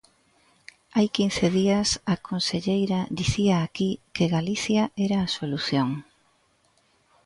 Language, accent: Galician, Central (gheada)